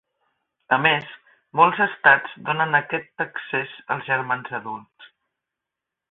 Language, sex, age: Catalan, female, 50-59